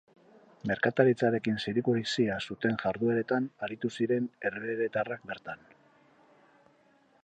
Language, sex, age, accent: Basque, male, 50-59, Mendebalekoa (Araba, Bizkaia, Gipuzkoako mendebaleko herri batzuk)